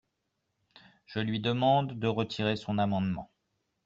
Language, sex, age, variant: French, male, 40-49, Français de métropole